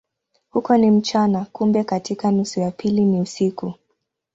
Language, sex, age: Swahili, female, 19-29